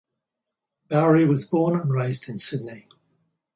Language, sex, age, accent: English, male, 60-69, Australian English